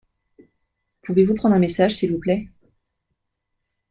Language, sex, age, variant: French, female, 30-39, Français de métropole